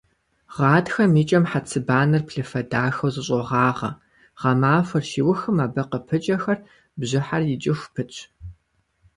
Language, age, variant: Kabardian, 19-29, Адыгэбзэ (Къэбэрдей, Кирил, Урысей)